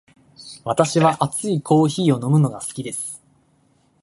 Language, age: Japanese, 19-29